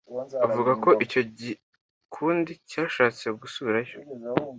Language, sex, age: Kinyarwanda, male, under 19